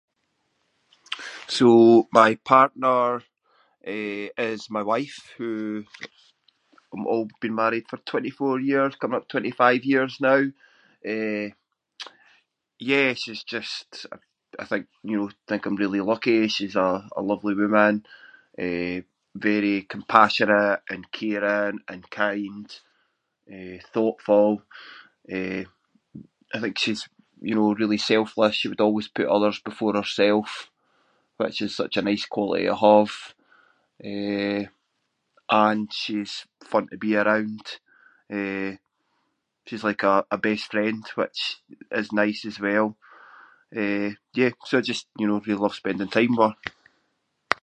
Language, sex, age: Scots, male, 40-49